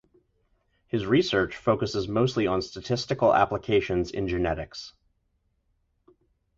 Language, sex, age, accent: English, male, 30-39, United States English